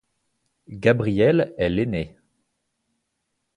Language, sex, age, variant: French, male, 30-39, Français de métropole